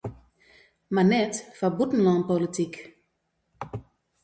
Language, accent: Western Frisian, Wâldfrysk